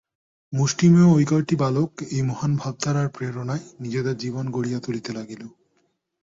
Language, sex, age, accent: Bengali, male, 19-29, প্রমিত